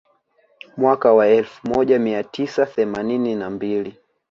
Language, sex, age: Swahili, male, 19-29